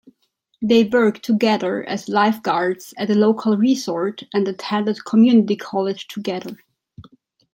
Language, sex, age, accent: English, female, 40-49, England English